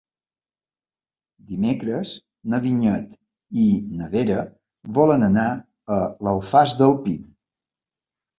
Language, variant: Catalan, Balear